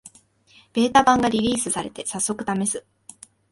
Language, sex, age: Japanese, female, 19-29